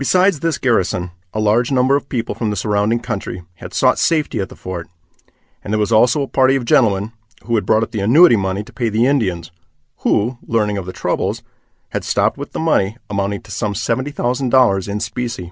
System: none